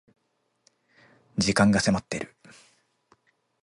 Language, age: Japanese, 19-29